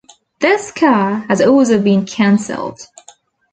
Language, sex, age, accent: English, female, 19-29, Australian English